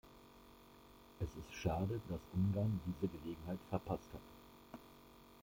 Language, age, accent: German, 50-59, Deutschland Deutsch